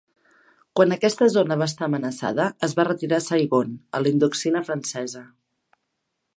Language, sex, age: Catalan, female, 19-29